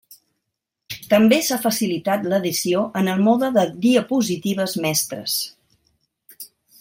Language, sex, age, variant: Catalan, female, 60-69, Central